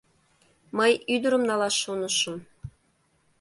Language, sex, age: Mari, female, 30-39